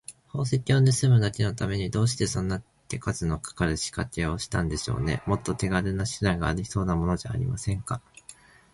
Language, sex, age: Japanese, male, 19-29